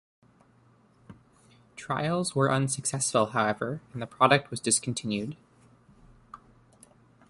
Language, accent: English, United States English